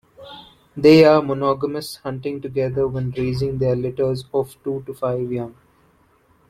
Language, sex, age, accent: English, male, 19-29, India and South Asia (India, Pakistan, Sri Lanka)